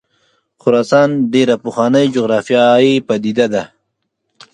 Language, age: Pashto, 30-39